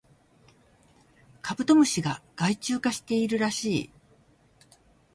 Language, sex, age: Japanese, female, 60-69